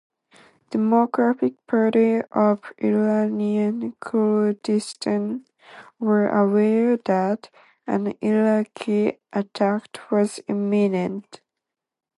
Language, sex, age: English, female, 19-29